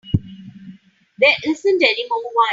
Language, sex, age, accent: English, female, 50-59, India and South Asia (India, Pakistan, Sri Lanka)